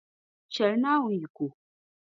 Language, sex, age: Dagbani, female, 30-39